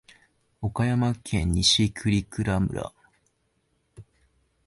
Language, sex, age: Japanese, male, 19-29